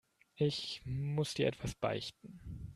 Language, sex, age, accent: German, male, 19-29, Deutschland Deutsch